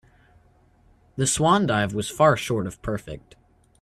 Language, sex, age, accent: English, male, under 19, United States English